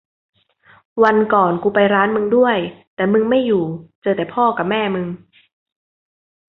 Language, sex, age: Thai, female, 19-29